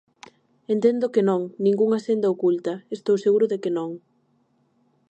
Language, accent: Galician, Oriental (común en zona oriental)